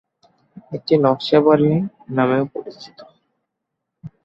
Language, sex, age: Bengali, male, 19-29